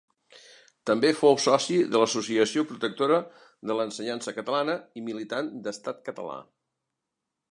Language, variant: Catalan, Central